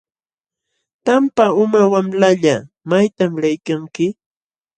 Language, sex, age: Jauja Wanca Quechua, female, 70-79